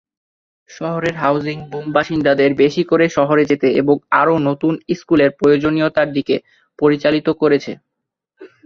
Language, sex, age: Bengali, male, 19-29